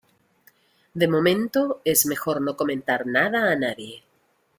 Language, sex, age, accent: Spanish, female, 40-49, América central